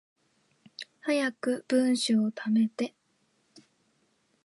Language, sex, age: Japanese, female, 19-29